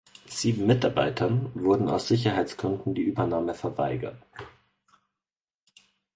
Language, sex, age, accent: German, male, 19-29, Deutschland Deutsch